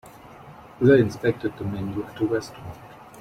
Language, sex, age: English, male, 19-29